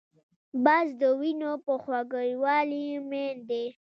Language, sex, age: Pashto, female, under 19